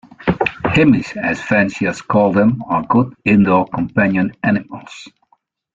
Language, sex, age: English, male, 50-59